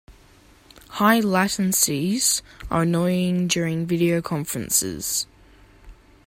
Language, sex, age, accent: English, male, under 19, Australian English